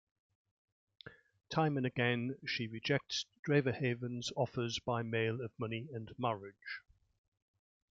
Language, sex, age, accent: English, male, 60-69, England English